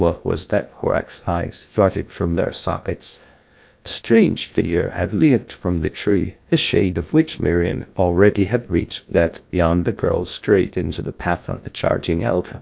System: TTS, GlowTTS